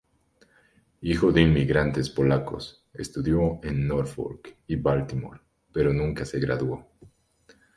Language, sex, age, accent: Spanish, male, 19-29, Andino-Pacífico: Colombia, Perú, Ecuador, oeste de Bolivia y Venezuela andina